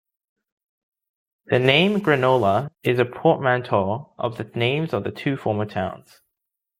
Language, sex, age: English, male, 19-29